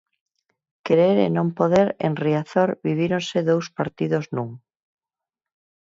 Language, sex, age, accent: Galician, female, 40-49, Normativo (estándar)